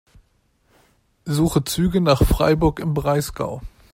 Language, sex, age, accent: German, male, 19-29, Deutschland Deutsch